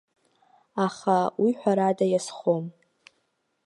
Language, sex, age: Abkhazian, female, 19-29